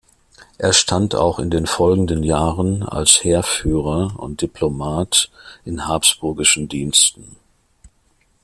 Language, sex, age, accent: German, male, 50-59, Deutschland Deutsch